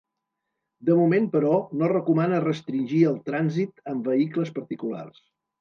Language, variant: Catalan, Central